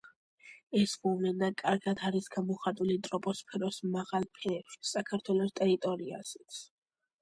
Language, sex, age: Georgian, female, under 19